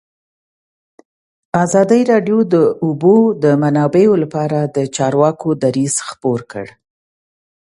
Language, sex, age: Pashto, female, 40-49